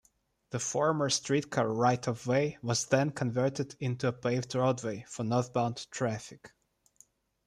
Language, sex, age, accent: English, male, 30-39, United States English